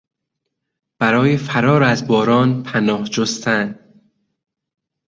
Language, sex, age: Persian, male, 30-39